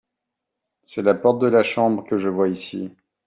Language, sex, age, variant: French, male, 40-49, Français de métropole